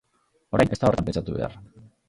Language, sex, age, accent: Basque, male, 50-59, Mendebalekoa (Araba, Bizkaia, Gipuzkoako mendebaleko herri batzuk)